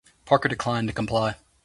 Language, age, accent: English, 19-29, United States English